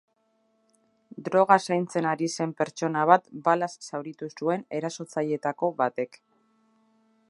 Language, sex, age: Basque, female, 30-39